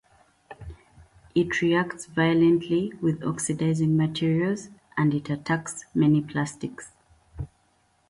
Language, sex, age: English, female, 19-29